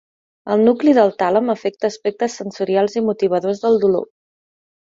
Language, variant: Catalan, Central